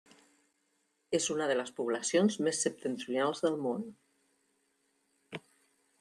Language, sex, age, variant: Catalan, female, 50-59, Central